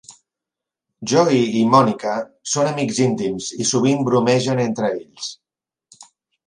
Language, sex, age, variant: Catalan, male, 50-59, Central